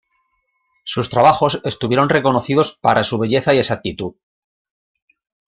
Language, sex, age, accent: Spanish, male, 50-59, España: Norte peninsular (Asturias, Castilla y León, Cantabria, País Vasco, Navarra, Aragón, La Rioja, Guadalajara, Cuenca)